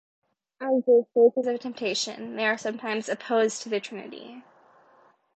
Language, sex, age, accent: English, female, 19-29, United States English